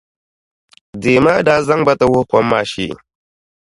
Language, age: Dagbani, 19-29